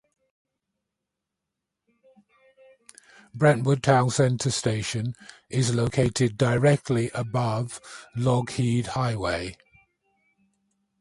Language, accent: English, England English